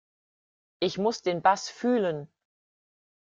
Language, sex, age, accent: German, female, 40-49, Deutschland Deutsch